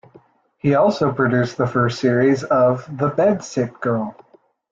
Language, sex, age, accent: English, male, under 19, United States English